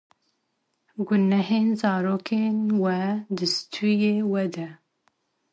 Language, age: Kurdish, 30-39